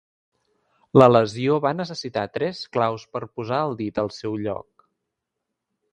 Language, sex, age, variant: Catalan, male, 19-29, Central